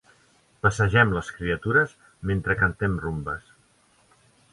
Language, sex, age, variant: Catalan, male, 60-69, Central